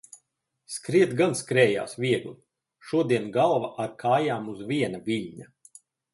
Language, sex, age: Latvian, male, 40-49